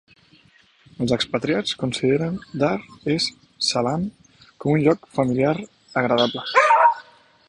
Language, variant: Catalan, Central